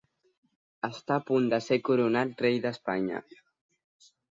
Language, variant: Catalan, Central